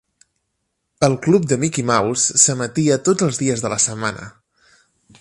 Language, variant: Catalan, Nord-Occidental